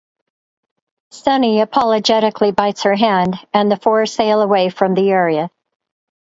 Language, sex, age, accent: English, female, 60-69, United States English